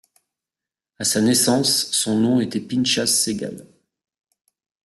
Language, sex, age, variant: French, male, 40-49, Français de métropole